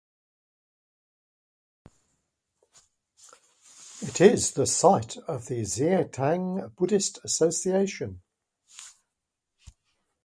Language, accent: English, England English